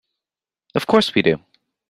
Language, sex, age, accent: English, male, under 19, United States English